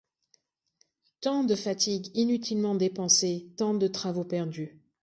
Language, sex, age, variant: French, female, 40-49, Français de métropole